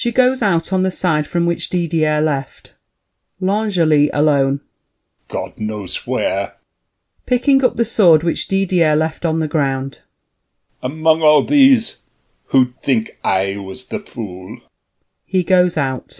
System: none